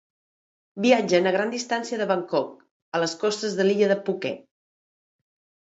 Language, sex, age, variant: Catalan, female, 40-49, Central